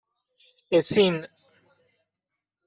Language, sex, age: Persian, male, 30-39